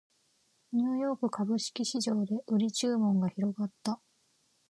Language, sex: Japanese, female